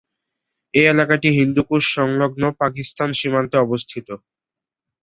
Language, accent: Bengali, Native